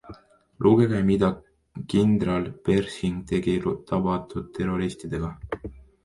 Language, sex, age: Estonian, male, 19-29